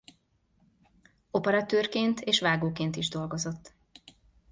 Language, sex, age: Hungarian, female, 40-49